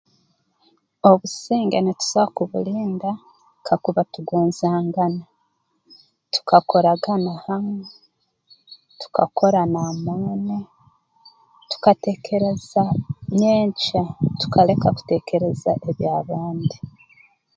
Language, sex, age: Tooro, female, 40-49